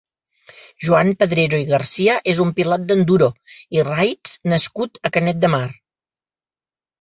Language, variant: Catalan, Central